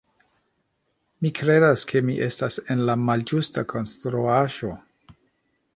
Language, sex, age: Esperanto, male, 50-59